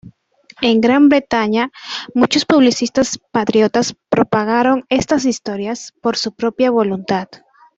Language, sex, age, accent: Spanish, female, 19-29, España: Norte peninsular (Asturias, Castilla y León, Cantabria, País Vasco, Navarra, Aragón, La Rioja, Guadalajara, Cuenca)